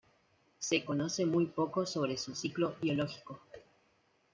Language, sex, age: Spanish, female, 19-29